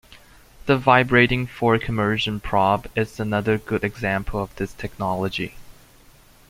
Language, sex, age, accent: English, male, under 19, United States English